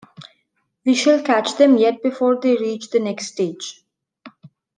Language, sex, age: English, female, 19-29